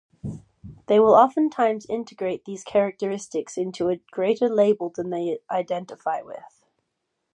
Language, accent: English, Australian English